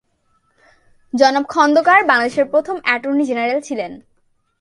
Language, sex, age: Bengali, female, 19-29